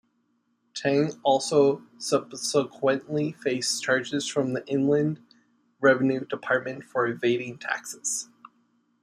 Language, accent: English, United States English